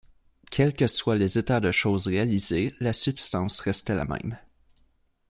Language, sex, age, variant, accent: French, male, 19-29, Français d'Amérique du Nord, Français du Canada